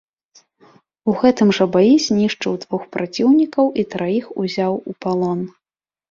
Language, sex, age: Belarusian, female, 19-29